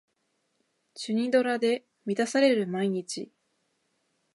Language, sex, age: Japanese, female, 19-29